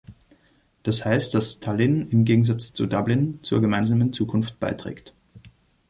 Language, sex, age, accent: German, male, 30-39, Österreichisches Deutsch